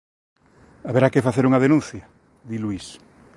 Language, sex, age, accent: Galician, male, 50-59, Normativo (estándar)